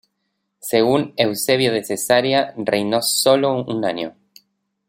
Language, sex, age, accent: Spanish, male, 30-39, Rioplatense: Argentina, Uruguay, este de Bolivia, Paraguay